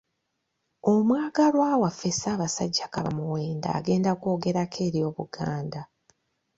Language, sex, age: Ganda, female, 30-39